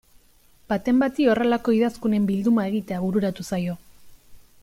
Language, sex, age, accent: Basque, female, 30-39, Erdialdekoa edo Nafarra (Gipuzkoa, Nafarroa)